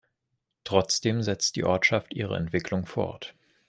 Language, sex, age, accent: German, male, 19-29, Deutschland Deutsch